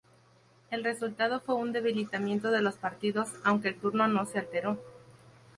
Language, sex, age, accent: Spanish, female, 30-39, México